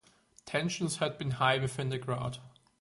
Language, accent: English, United States English